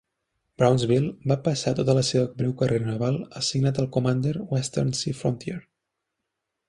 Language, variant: Catalan, Central